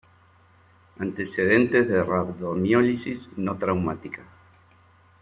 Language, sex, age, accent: Spanish, male, 50-59, Rioplatense: Argentina, Uruguay, este de Bolivia, Paraguay